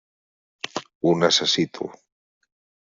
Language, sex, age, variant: Catalan, male, 19-29, Central